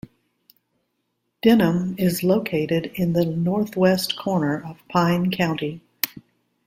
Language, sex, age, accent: English, female, 60-69, United States English